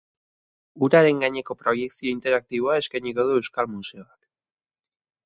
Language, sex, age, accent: Basque, male, under 19, Erdialdekoa edo Nafarra (Gipuzkoa, Nafarroa)